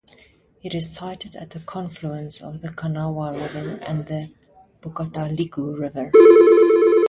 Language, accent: English, Southern African (South Africa, Zimbabwe, Namibia)